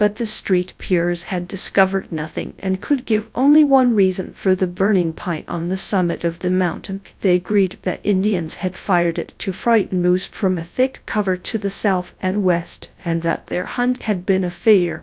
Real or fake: fake